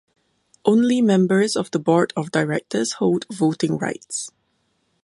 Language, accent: English, Singaporean English